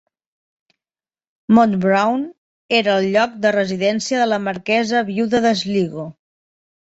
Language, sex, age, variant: Catalan, female, 30-39, Septentrional